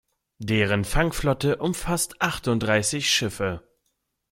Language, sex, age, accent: German, male, 19-29, Deutschland Deutsch